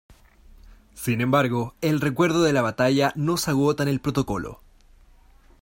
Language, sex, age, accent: Spanish, male, 19-29, Chileno: Chile, Cuyo